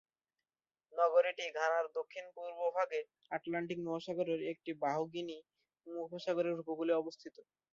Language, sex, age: Bengali, male, under 19